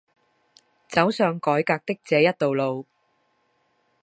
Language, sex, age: Chinese, female, 30-39